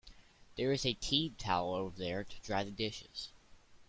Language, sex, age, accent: English, male, under 19, United States English